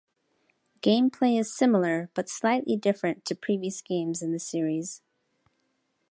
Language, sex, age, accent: English, female, 40-49, United States English